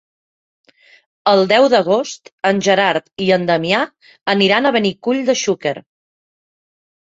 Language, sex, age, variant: Catalan, female, 40-49, Central